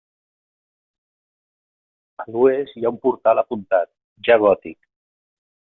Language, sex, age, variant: Catalan, male, 50-59, Central